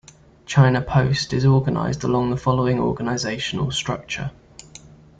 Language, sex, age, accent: English, male, 19-29, England English